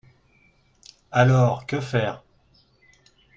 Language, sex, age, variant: French, male, 40-49, Français de métropole